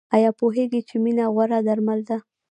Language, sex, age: Pashto, female, 19-29